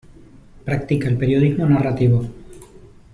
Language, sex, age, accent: Spanish, male, 40-49, Rioplatense: Argentina, Uruguay, este de Bolivia, Paraguay